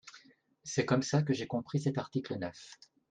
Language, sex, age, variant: French, male, 40-49, Français de métropole